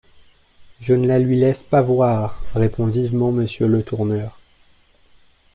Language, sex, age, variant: French, male, 19-29, Français de métropole